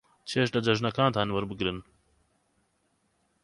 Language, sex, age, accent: Central Kurdish, male, 19-29, سۆرانی